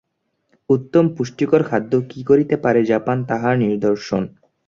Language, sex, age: Bengali, male, under 19